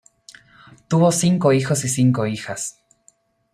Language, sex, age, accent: Spanish, male, 19-29, Rioplatense: Argentina, Uruguay, este de Bolivia, Paraguay